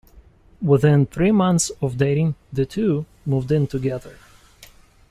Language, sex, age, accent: English, male, 19-29, United States English